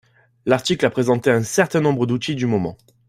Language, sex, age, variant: French, male, 19-29, Français de métropole